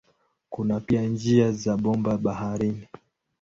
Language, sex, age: Swahili, male, 19-29